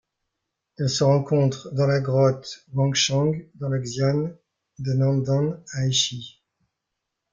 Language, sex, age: French, male, 40-49